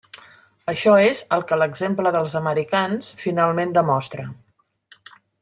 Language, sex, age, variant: Catalan, female, 50-59, Central